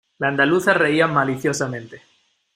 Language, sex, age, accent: Spanish, male, 19-29, España: Norte peninsular (Asturias, Castilla y León, Cantabria, País Vasco, Navarra, Aragón, La Rioja, Guadalajara, Cuenca)